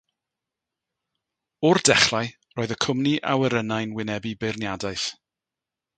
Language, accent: Welsh, Y Deyrnas Unedig Cymraeg